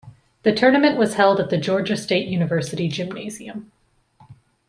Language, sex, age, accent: English, female, 30-39, Canadian English